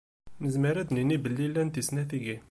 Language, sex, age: Kabyle, male, 30-39